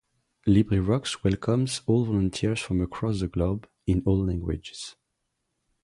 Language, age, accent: English, 30-39, French